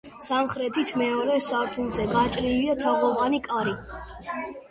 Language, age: Georgian, 90+